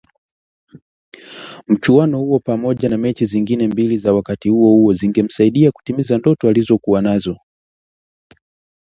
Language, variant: Swahili, Kiswahili cha Bara ya Tanzania